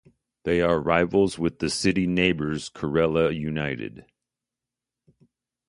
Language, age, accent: English, 50-59, United States English